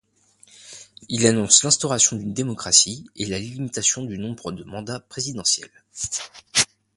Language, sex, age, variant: French, male, 30-39, Français de métropole